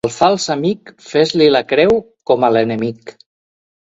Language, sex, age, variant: Catalan, male, 60-69, Central